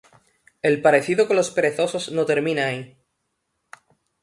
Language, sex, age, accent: Spanish, male, 19-29, España: Sur peninsular (Andalucia, Extremadura, Murcia)